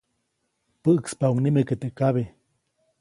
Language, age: Copainalá Zoque, 40-49